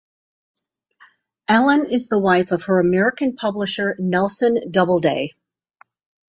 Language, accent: English, United States English